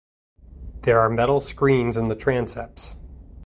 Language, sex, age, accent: English, male, 19-29, United States English